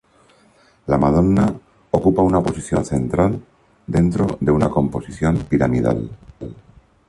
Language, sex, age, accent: Spanish, male, 60-69, España: Centro-Sur peninsular (Madrid, Toledo, Castilla-La Mancha)